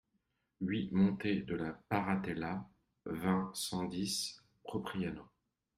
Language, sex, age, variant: French, male, 40-49, Français de métropole